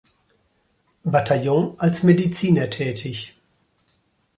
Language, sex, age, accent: German, male, 60-69, Deutschland Deutsch